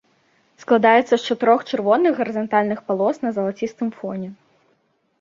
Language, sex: Belarusian, female